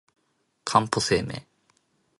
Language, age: Japanese, 19-29